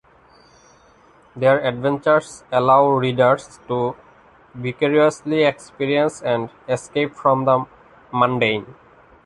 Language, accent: English, India and South Asia (India, Pakistan, Sri Lanka)